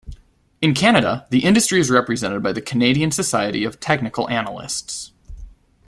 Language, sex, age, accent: English, male, 19-29, United States English